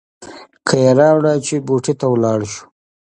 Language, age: Pashto, 30-39